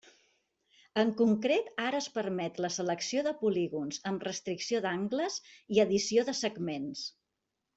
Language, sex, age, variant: Catalan, female, 40-49, Central